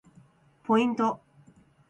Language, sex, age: Japanese, female, 19-29